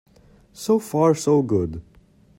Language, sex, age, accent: English, male, 30-39, England English